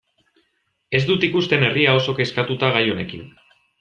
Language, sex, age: Basque, male, 19-29